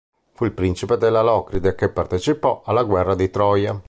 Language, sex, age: Italian, male, 50-59